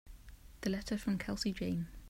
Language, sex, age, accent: English, female, 30-39, England English